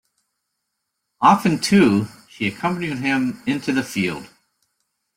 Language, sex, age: English, male, 50-59